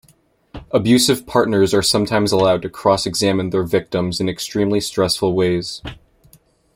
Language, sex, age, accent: English, male, under 19, United States English